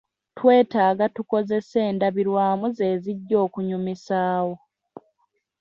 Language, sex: Ganda, female